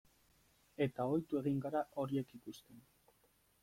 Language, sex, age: Basque, male, 19-29